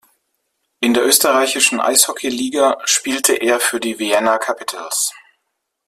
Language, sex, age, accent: German, male, 30-39, Deutschland Deutsch